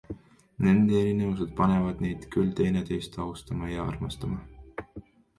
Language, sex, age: Estonian, male, 19-29